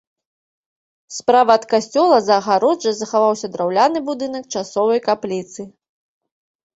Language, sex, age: Belarusian, female, 30-39